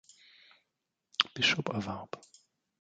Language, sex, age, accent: German, male, 40-49, Deutschland Deutsch